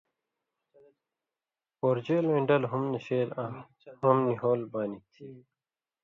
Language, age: Indus Kohistani, 19-29